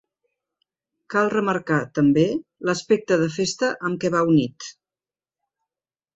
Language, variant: Catalan, Central